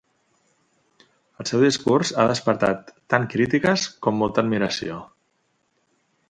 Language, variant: Catalan, Central